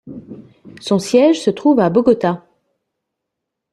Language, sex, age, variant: French, female, 50-59, Français de métropole